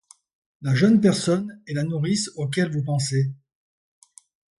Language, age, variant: French, 70-79, Français de métropole